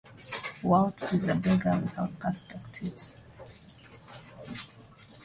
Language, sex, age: English, female, 30-39